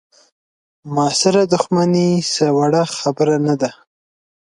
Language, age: Pashto, 19-29